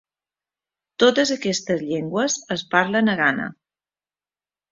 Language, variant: Catalan, Balear